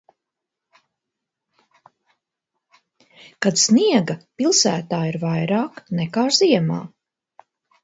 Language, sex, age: Latvian, female, 50-59